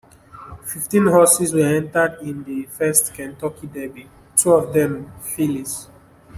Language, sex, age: English, male, 19-29